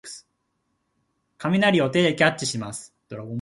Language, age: Japanese, 19-29